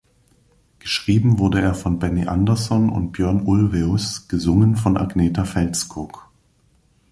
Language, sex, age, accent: German, male, 40-49, Deutschland Deutsch